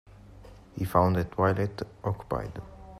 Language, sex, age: English, male, under 19